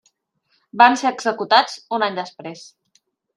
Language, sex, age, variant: Catalan, female, 30-39, Central